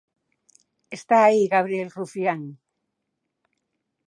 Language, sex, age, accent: Galician, female, 70-79, Atlántico (seseo e gheada)